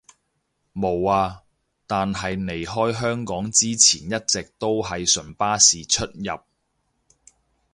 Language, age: Cantonese, 30-39